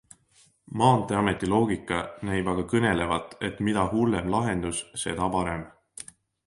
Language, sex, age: Estonian, male, 19-29